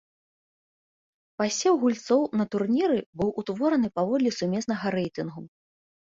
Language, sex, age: Belarusian, female, 19-29